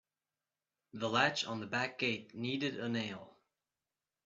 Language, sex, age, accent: English, male, 19-29, United States English